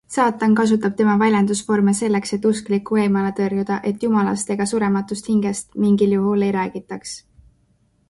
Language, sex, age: Estonian, female, 19-29